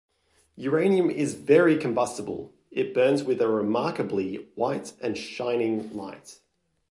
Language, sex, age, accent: English, male, 30-39, Australian English